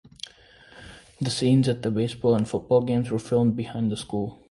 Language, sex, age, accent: English, male, 19-29, United States English